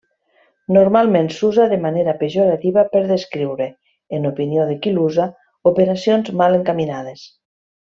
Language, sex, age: Catalan, female, 50-59